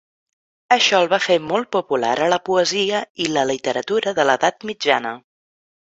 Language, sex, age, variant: Catalan, female, 19-29, Central